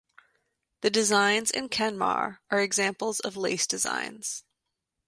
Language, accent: English, United States English